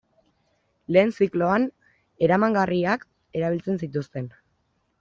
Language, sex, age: Basque, female, 19-29